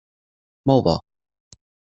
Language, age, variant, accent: Catalan, 19-29, Central, central